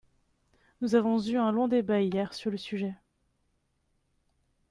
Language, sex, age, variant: French, female, 19-29, Français de métropole